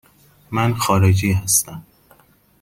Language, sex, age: Persian, male, 19-29